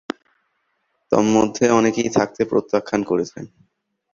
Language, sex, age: Bengali, male, under 19